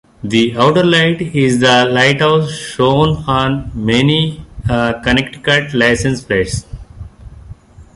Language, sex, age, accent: English, male, 50-59, India and South Asia (India, Pakistan, Sri Lanka)